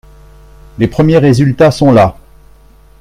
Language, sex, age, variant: French, male, 60-69, Français de métropole